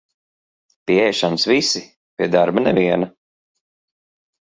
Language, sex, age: Latvian, male, 30-39